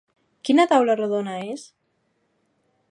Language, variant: Catalan, Balear